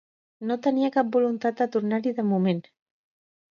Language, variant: Catalan, Central